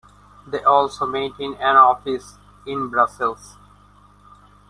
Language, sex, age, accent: English, male, 19-29, India and South Asia (India, Pakistan, Sri Lanka)